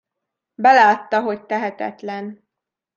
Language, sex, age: Hungarian, female, 19-29